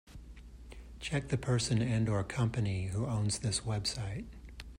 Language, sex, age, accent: English, male, 50-59, United States English